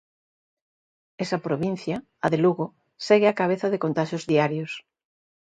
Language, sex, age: Galician, female, 50-59